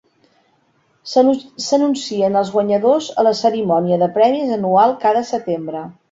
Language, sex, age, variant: Catalan, female, 50-59, Central